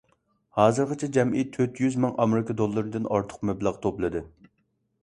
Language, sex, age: Uyghur, male, 19-29